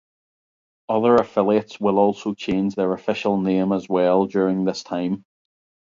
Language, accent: English, Northern Irish